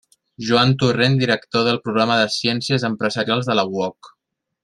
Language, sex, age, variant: Catalan, male, 19-29, Central